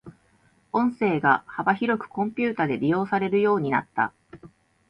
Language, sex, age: Japanese, female, 30-39